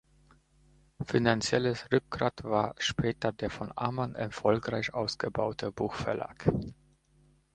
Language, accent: German, Polnisch Deutsch